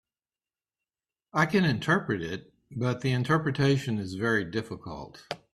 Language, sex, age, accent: English, male, 60-69, United States English